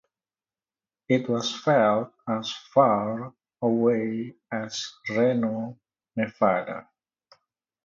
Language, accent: English, United States English